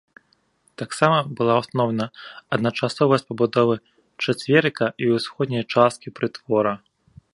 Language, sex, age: Belarusian, male, 30-39